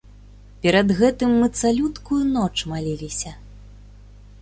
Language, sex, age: Belarusian, female, 30-39